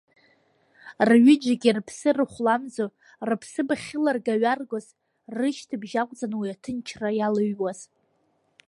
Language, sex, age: Abkhazian, female, under 19